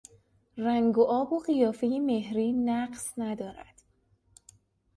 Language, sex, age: Persian, female, under 19